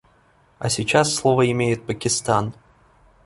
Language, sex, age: Russian, male, 19-29